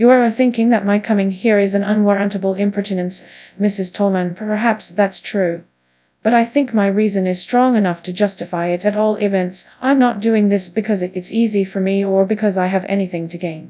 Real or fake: fake